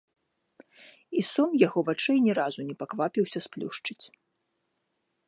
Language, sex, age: Belarusian, female, 19-29